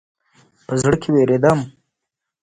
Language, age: Pashto, 40-49